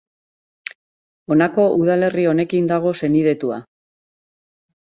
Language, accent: Basque, Mendebalekoa (Araba, Bizkaia, Gipuzkoako mendebaleko herri batzuk)